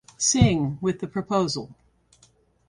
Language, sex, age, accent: English, female, 60-69, United States English